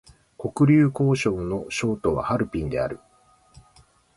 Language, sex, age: Japanese, male, 50-59